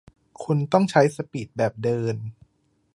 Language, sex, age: Thai, male, 19-29